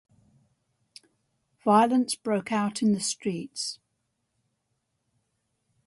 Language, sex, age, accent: English, female, 60-69, England English